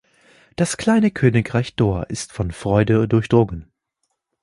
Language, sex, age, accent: German, male, 19-29, Deutschland Deutsch